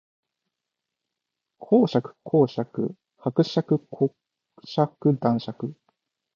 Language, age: Japanese, 19-29